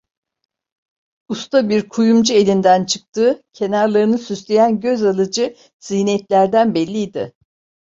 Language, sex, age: Turkish, female, 70-79